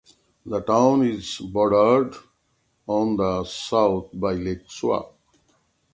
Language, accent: English, India and South Asia (India, Pakistan, Sri Lanka)